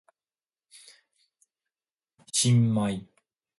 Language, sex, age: Japanese, male, 19-29